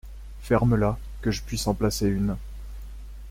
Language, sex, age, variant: French, male, 30-39, Français de métropole